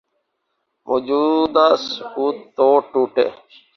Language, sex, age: Urdu, male, 19-29